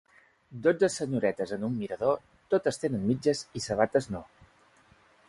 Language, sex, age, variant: Catalan, male, 30-39, Central